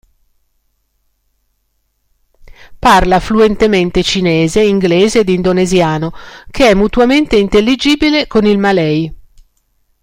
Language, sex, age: Italian, female, 60-69